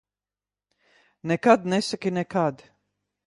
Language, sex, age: Latvian, female, 50-59